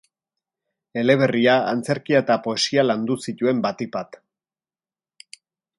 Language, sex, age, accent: Basque, male, 50-59, Erdialdekoa edo Nafarra (Gipuzkoa, Nafarroa)